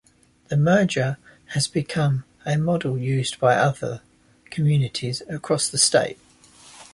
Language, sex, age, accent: English, male, 30-39, England English